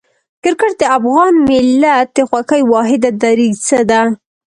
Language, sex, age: Pashto, female, 19-29